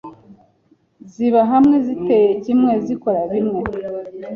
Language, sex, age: Kinyarwanda, female, 30-39